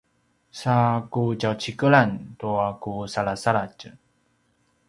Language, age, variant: Paiwan, 30-39, pinayuanan a kinaikacedasan (東排灣語)